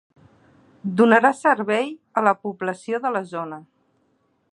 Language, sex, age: Catalan, female, 30-39